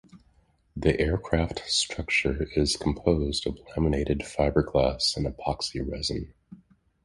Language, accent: English, United States English